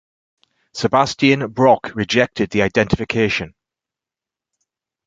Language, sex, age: English, male, 50-59